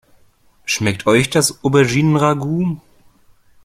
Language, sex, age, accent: German, male, 30-39, Deutschland Deutsch